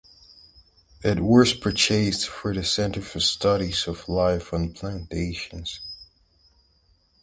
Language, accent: English, United States English